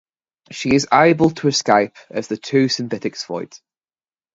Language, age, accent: English, 19-29, England English